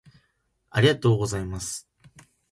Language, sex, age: Japanese, male, under 19